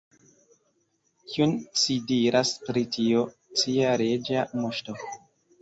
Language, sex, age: Esperanto, male, 19-29